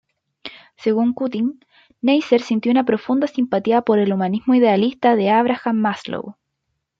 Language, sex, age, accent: Spanish, female, under 19, Chileno: Chile, Cuyo